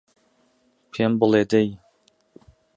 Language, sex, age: Central Kurdish, male, 19-29